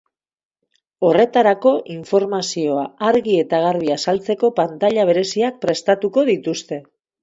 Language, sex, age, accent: Basque, female, 40-49, Mendebalekoa (Araba, Bizkaia, Gipuzkoako mendebaleko herri batzuk)